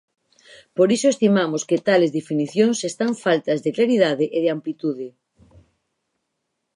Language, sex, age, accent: Galician, female, 30-39, Normativo (estándar)